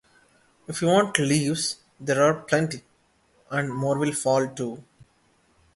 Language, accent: English, India and South Asia (India, Pakistan, Sri Lanka)